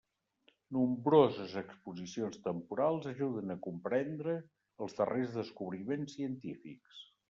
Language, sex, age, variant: Catalan, male, 60-69, Septentrional